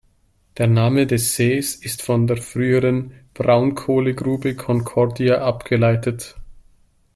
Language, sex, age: German, male, 30-39